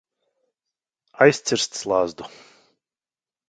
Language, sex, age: Latvian, male, 30-39